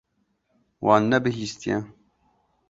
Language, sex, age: Kurdish, male, 19-29